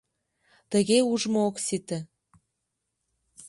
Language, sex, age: Mari, female, 19-29